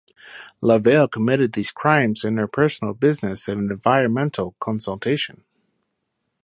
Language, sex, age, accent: English, male, 30-39, United States English